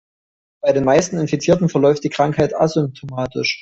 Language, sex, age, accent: German, male, 30-39, Deutschland Deutsch